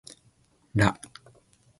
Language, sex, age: Japanese, male, 19-29